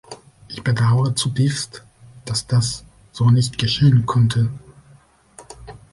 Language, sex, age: German, male, 30-39